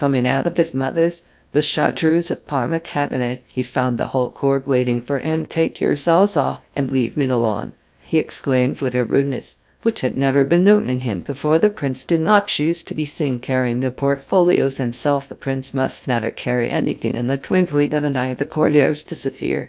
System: TTS, GlowTTS